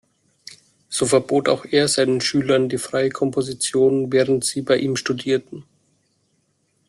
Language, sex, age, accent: German, male, 30-39, Deutschland Deutsch